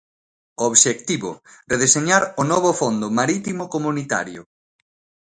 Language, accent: Galician, Normativo (estándar)